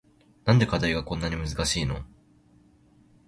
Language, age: Japanese, 19-29